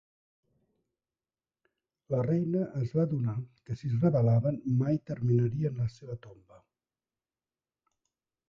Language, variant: Catalan, Central